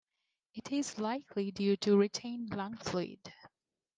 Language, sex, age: English, female, 19-29